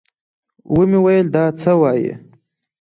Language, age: Pashto, 19-29